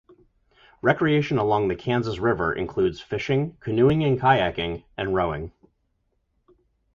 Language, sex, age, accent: English, male, 30-39, United States English